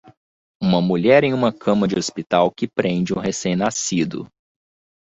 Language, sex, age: Portuguese, male, 19-29